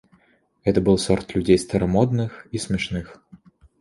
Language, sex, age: Russian, male, 19-29